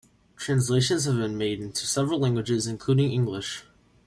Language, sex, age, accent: English, male, under 19, United States English